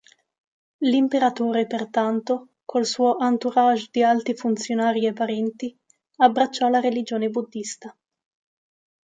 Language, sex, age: Italian, female, 19-29